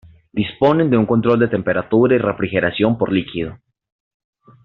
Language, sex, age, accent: Spanish, male, 19-29, Andino-Pacífico: Colombia, Perú, Ecuador, oeste de Bolivia y Venezuela andina